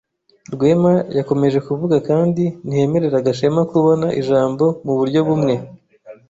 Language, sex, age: Kinyarwanda, male, 30-39